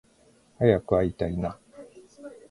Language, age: Japanese, 50-59